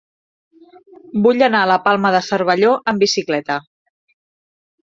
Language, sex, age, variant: Catalan, female, 40-49, Central